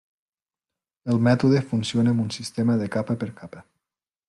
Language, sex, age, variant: Catalan, male, 19-29, Nord-Occidental